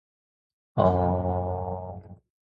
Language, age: Japanese, 19-29